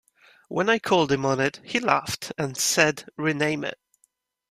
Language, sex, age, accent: English, male, 19-29, England English